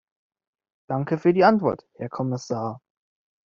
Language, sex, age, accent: German, male, 19-29, Deutschland Deutsch